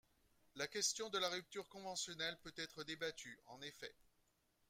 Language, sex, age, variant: French, male, 50-59, Français de métropole